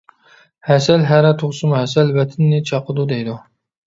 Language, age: Uyghur, 40-49